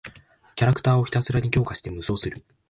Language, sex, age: Japanese, male, under 19